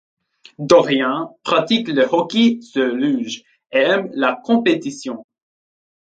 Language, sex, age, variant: French, male, under 19, Français de métropole